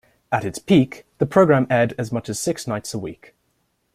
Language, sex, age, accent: English, male, 19-29, England English